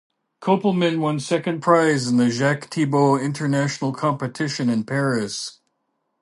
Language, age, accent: English, 50-59, Canadian English